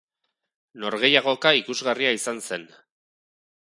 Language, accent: Basque, Erdialdekoa edo Nafarra (Gipuzkoa, Nafarroa)